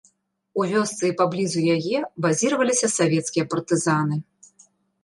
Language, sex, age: Belarusian, female, 30-39